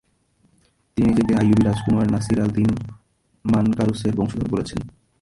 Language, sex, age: Bengali, male, 19-29